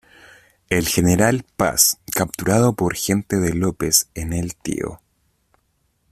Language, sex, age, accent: Spanish, male, 19-29, Chileno: Chile, Cuyo